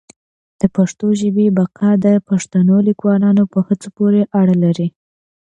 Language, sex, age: Pashto, female, 19-29